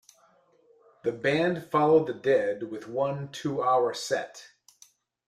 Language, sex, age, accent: English, male, 40-49, United States English